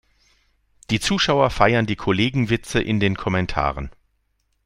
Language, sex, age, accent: German, male, 50-59, Deutschland Deutsch